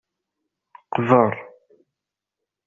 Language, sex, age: Kabyle, male, 19-29